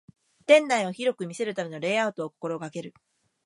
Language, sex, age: Japanese, male, 19-29